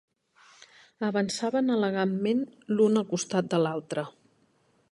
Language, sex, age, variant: Catalan, female, 50-59, Central